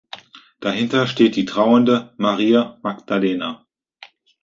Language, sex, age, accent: German, male, 30-39, Deutschland Deutsch